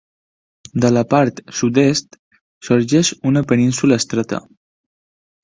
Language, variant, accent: Catalan, Balear, mallorquí; Palma